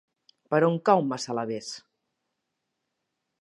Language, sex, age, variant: Catalan, female, 40-49, Central